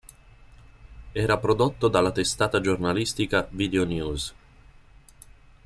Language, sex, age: Italian, male, 50-59